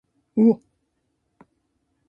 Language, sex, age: Japanese, female, 40-49